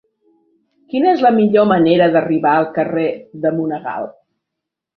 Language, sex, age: Catalan, female, 50-59